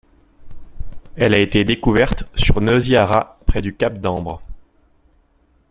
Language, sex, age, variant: French, male, 30-39, Français de métropole